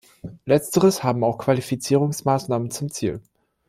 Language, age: German, 30-39